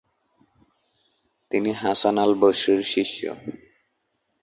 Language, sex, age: Bengali, male, under 19